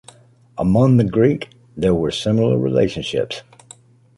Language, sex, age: English, male, 50-59